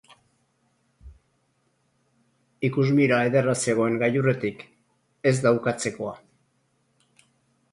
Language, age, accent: Basque, 60-69, Erdialdekoa edo Nafarra (Gipuzkoa, Nafarroa)